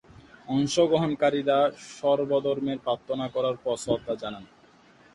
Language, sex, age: Bengali, male, 19-29